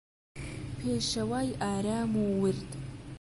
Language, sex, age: Central Kurdish, female, 19-29